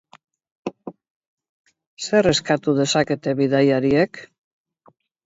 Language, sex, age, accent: Basque, female, 70-79, Mendebalekoa (Araba, Bizkaia, Gipuzkoako mendebaleko herri batzuk)